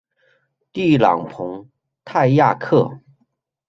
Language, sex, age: Chinese, male, 40-49